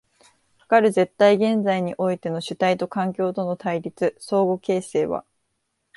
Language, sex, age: Japanese, female, 19-29